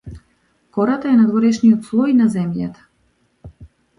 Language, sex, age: Macedonian, female, 40-49